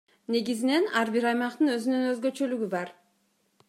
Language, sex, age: Kyrgyz, female, 30-39